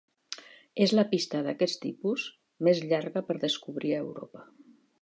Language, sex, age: Catalan, female, 60-69